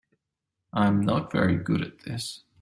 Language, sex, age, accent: English, male, 30-39, Australian English